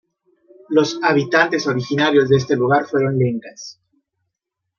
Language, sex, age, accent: Spanish, male, 30-39, México